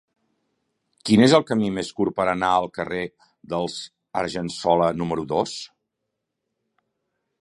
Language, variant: Catalan, Central